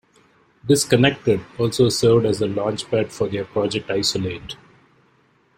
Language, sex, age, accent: English, male, 40-49, India and South Asia (India, Pakistan, Sri Lanka)